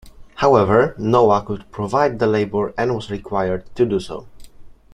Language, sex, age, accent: English, male, under 19, United States English